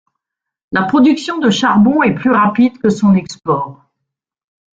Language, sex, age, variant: French, female, 60-69, Français de métropole